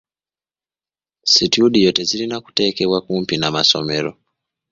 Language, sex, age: Ganda, male, 19-29